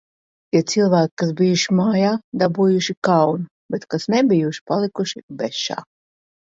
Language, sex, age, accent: Latvian, female, 40-49, Riga